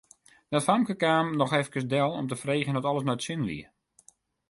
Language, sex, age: Western Frisian, male, 19-29